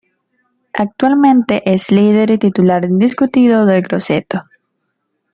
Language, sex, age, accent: Spanish, female, under 19, Andino-Pacífico: Colombia, Perú, Ecuador, oeste de Bolivia y Venezuela andina